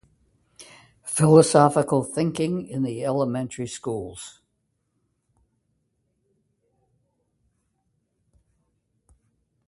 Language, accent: English, United States English